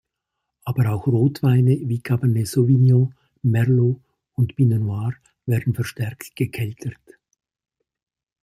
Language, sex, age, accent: German, male, 70-79, Schweizerdeutsch